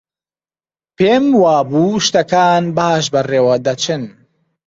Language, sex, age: Central Kurdish, male, 19-29